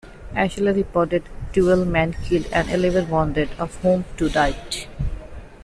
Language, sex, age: English, female, 19-29